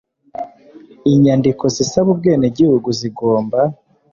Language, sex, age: Kinyarwanda, male, 19-29